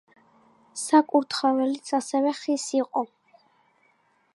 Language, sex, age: Georgian, female, 19-29